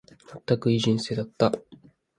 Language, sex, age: Japanese, male, 19-29